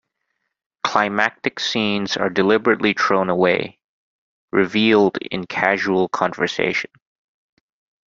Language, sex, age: English, male, 19-29